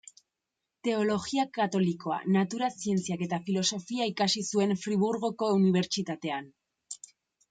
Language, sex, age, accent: Basque, female, 19-29, Erdialdekoa edo Nafarra (Gipuzkoa, Nafarroa)